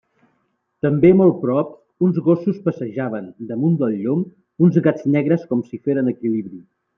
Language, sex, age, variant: Catalan, male, 60-69, Central